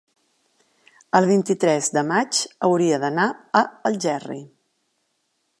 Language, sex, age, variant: Catalan, female, 40-49, Central